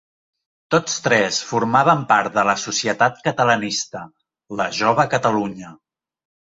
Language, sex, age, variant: Catalan, male, 40-49, Central